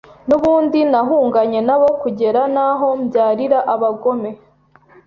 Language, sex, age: Kinyarwanda, female, 19-29